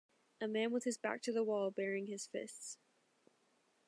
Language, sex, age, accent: English, female, under 19, United States English